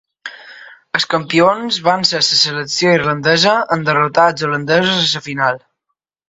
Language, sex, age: Catalan, male, under 19